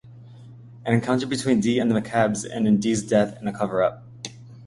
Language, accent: English, United States English